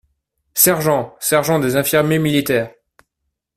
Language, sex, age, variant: French, male, 19-29, Français de métropole